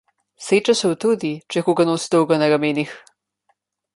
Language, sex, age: Slovenian, female, under 19